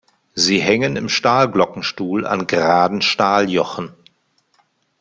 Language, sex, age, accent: German, male, 50-59, Deutschland Deutsch